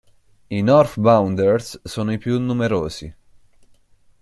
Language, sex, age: Italian, male, 19-29